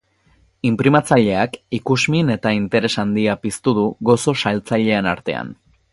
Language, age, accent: Basque, 19-29, Erdialdekoa edo Nafarra (Gipuzkoa, Nafarroa)